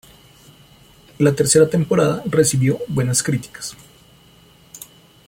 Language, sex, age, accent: Spanish, male, 30-39, Andino-Pacífico: Colombia, Perú, Ecuador, oeste de Bolivia y Venezuela andina